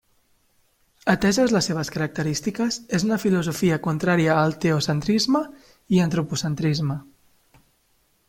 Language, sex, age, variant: Catalan, male, 19-29, Central